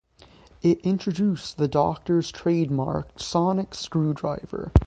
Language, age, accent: English, 19-29, United States English